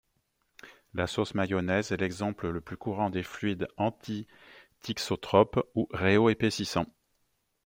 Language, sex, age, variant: French, male, 40-49, Français de métropole